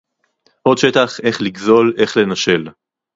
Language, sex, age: Hebrew, male, 19-29